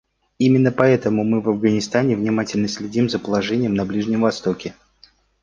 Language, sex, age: Russian, male, 40-49